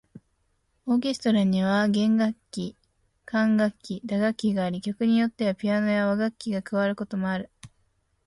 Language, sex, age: Japanese, female, under 19